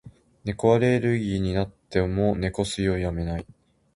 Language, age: Japanese, 19-29